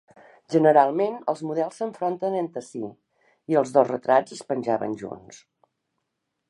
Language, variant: Catalan, Septentrional